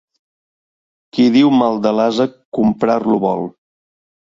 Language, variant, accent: Catalan, Central, central